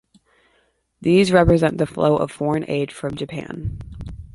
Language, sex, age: English, female, 19-29